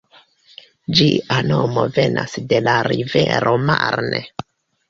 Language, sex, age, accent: Esperanto, male, 19-29, Internacia